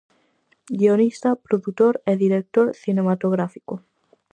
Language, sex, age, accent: Galician, female, under 19, Atlántico (seseo e gheada)